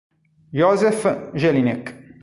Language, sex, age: Italian, male, 40-49